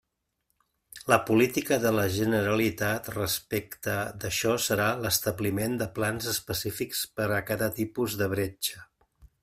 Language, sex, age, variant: Catalan, male, 50-59, Central